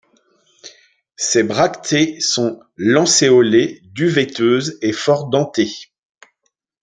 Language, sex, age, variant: French, male, 40-49, Français de métropole